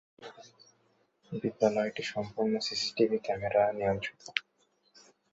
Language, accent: Bengali, Bangladeshi